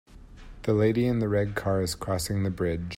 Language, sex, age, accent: English, male, 30-39, United States English